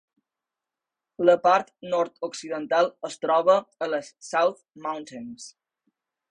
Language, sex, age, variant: Catalan, male, under 19, Balear